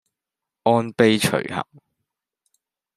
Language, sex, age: Cantonese, male, 19-29